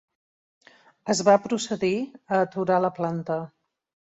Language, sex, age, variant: Catalan, female, 50-59, Central